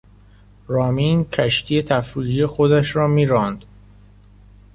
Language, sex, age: Persian, male, 19-29